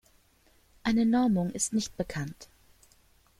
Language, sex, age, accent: German, female, 30-39, Deutschland Deutsch